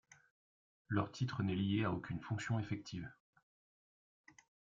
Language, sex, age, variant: French, male, 30-39, Français de métropole